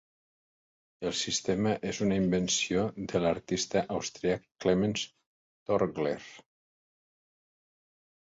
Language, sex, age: Catalan, male, 60-69